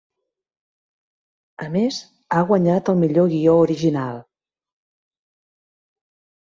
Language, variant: Catalan, Central